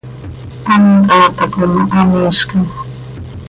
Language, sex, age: Seri, female, 30-39